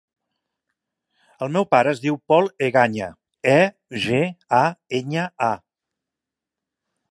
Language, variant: Catalan, Central